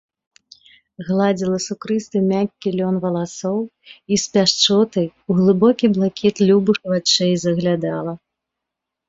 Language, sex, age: Belarusian, female, 30-39